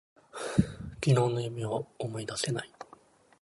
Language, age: Japanese, 19-29